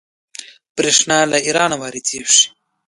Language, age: Pashto, 19-29